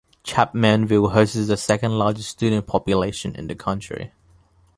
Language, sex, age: English, male, 19-29